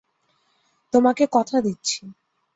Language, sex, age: Bengali, female, 19-29